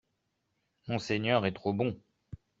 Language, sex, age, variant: French, male, 40-49, Français de métropole